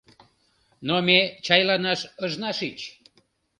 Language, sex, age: Mari, male, 30-39